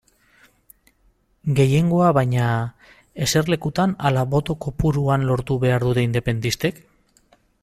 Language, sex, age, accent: Basque, male, 30-39, Mendebalekoa (Araba, Bizkaia, Gipuzkoako mendebaleko herri batzuk)